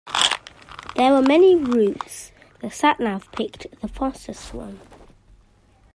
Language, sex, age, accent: English, male, under 19, England English